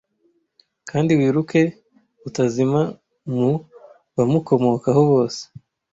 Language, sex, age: Kinyarwanda, male, 19-29